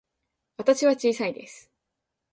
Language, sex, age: Japanese, female, 19-29